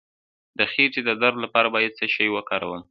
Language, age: Pashto, 19-29